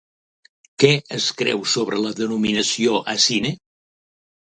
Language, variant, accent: Catalan, Central, central